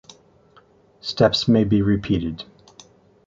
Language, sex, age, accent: English, male, 30-39, United States English